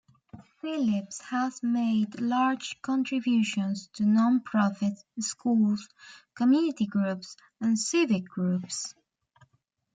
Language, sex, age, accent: English, female, 19-29, Irish English